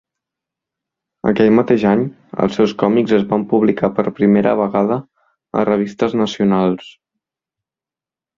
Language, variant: Catalan, Central